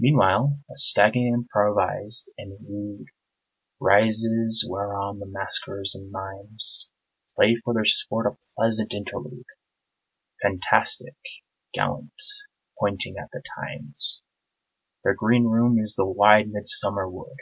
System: none